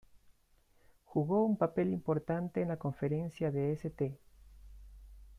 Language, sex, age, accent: Spanish, male, 19-29, Andino-Pacífico: Colombia, Perú, Ecuador, oeste de Bolivia y Venezuela andina